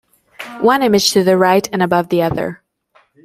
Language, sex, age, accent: English, female, 30-39, Canadian English